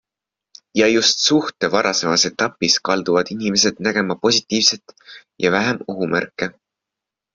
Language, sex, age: Estonian, male, 19-29